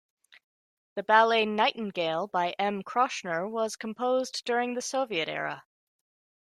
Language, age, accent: English, 30-39, United States English